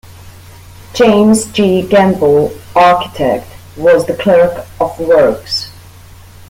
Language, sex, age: English, female, 30-39